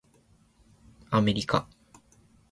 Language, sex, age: Japanese, male, under 19